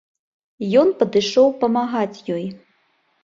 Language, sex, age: Belarusian, female, 30-39